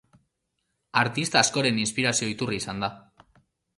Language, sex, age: Basque, male, 19-29